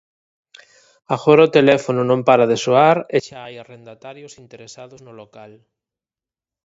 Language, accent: Galician, Atlántico (seseo e gheada)